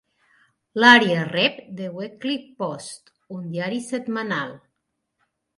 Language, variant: Catalan, Central